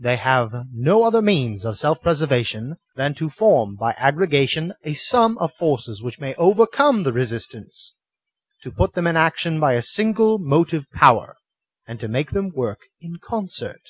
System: none